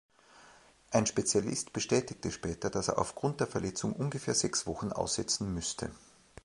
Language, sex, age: German, male, 40-49